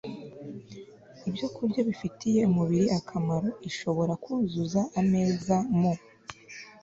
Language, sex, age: Kinyarwanda, female, under 19